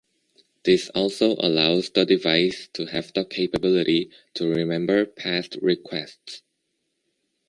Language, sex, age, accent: English, male, under 19, United States English